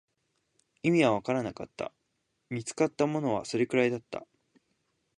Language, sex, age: Japanese, male, 19-29